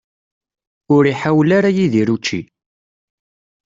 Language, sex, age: Kabyle, male, 30-39